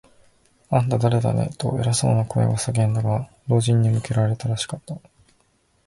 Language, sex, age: Japanese, male, under 19